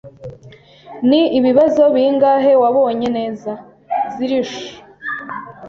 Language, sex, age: Kinyarwanda, female, 19-29